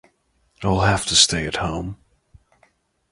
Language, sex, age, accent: English, male, 19-29, United States English; England English